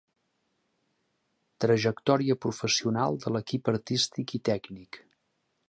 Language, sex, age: Catalan, male, 40-49